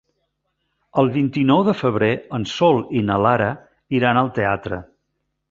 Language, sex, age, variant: Catalan, male, 60-69, Central